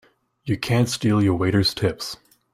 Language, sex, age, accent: English, male, 19-29, United States English